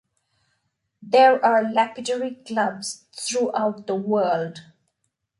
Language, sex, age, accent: English, female, 40-49, India and South Asia (India, Pakistan, Sri Lanka)